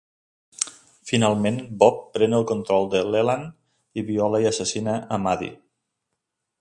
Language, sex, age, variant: Catalan, male, 40-49, Nord-Occidental